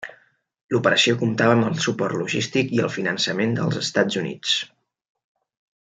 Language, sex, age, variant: Catalan, male, 30-39, Central